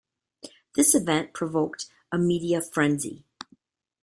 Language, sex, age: English, female, 50-59